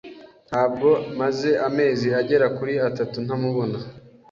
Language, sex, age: Kinyarwanda, male, 19-29